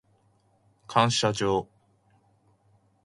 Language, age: Japanese, 19-29